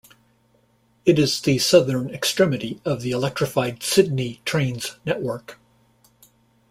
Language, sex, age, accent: English, male, 60-69, United States English